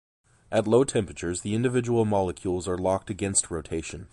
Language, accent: English, United States English